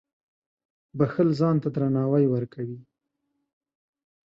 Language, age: Pashto, 30-39